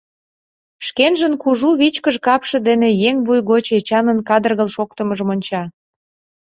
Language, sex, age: Mari, female, 30-39